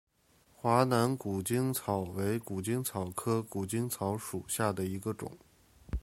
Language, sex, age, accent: Chinese, male, 19-29, 出生地：北京市